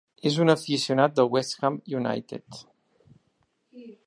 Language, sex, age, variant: Catalan, male, 40-49, Central